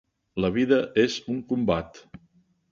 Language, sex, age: Catalan, male, 70-79